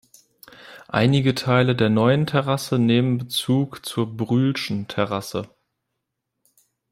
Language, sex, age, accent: German, male, 19-29, Deutschland Deutsch